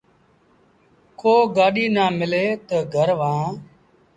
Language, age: Sindhi Bhil, 40-49